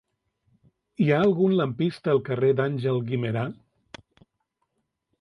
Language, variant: Catalan, Central